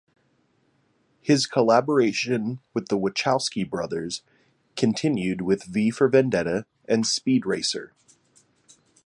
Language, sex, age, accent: English, male, 30-39, United States English